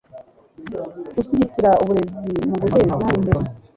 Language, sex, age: Kinyarwanda, female, 30-39